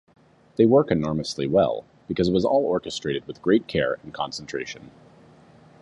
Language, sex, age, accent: English, male, 30-39, United States English